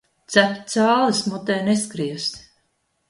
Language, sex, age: Latvian, female, 60-69